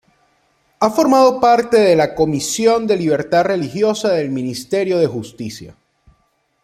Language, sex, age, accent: Spanish, male, 30-39, Caribe: Cuba, Venezuela, Puerto Rico, República Dominicana, Panamá, Colombia caribeña, México caribeño, Costa del golfo de México